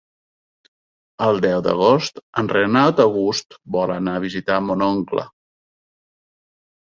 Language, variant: Catalan, Central